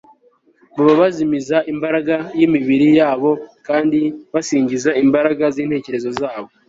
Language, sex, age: Kinyarwanda, male, 19-29